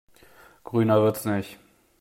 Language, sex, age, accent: German, male, 30-39, Deutschland Deutsch